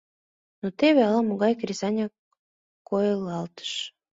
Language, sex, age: Mari, female, under 19